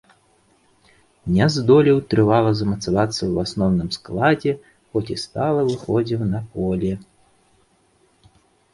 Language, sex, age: Belarusian, male, 30-39